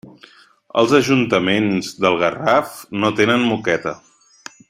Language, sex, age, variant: Catalan, male, 30-39, Central